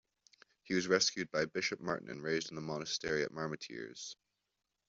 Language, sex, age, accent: English, male, under 19, Canadian English